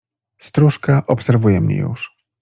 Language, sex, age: Polish, male, 40-49